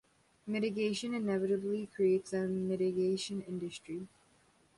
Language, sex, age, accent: English, female, under 19, United States English